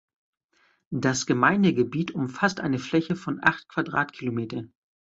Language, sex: German, male